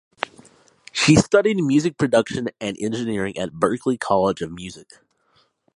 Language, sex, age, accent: English, male, under 19, United States English